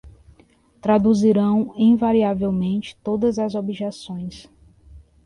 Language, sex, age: Portuguese, female, 19-29